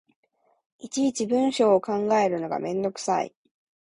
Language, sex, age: Japanese, female, 19-29